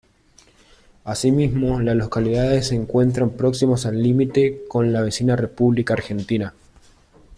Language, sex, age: Spanish, male, 30-39